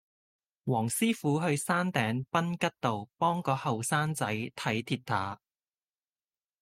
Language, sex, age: Cantonese, female, 30-39